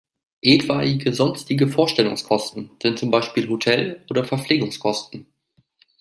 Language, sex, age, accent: German, male, 19-29, Deutschland Deutsch